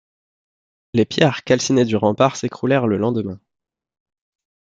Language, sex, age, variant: French, male, 30-39, Français de métropole